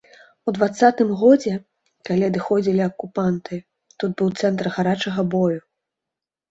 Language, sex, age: Belarusian, female, 30-39